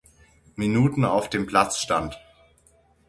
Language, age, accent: German, 30-39, Deutschland Deutsch